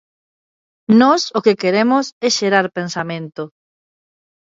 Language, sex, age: Galician, female, 30-39